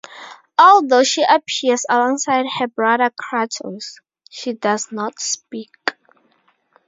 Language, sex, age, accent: English, female, 19-29, Southern African (South Africa, Zimbabwe, Namibia)